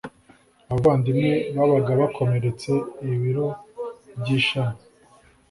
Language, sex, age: Kinyarwanda, male, 19-29